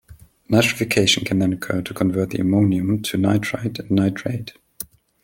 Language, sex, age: English, male, 19-29